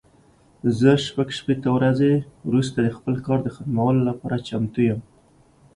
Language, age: Pashto, 30-39